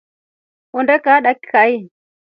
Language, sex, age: Rombo, female, 40-49